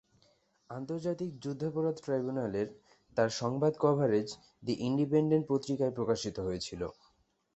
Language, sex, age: Bengali, male, 19-29